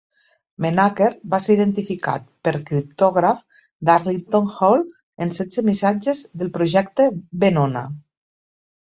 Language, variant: Catalan, Nord-Occidental